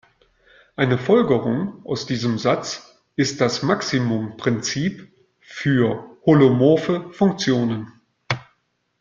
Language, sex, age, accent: German, male, 40-49, Deutschland Deutsch